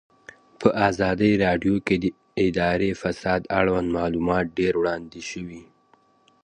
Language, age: Pashto, 19-29